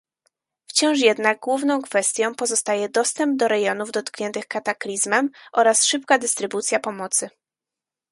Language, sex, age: Polish, female, 19-29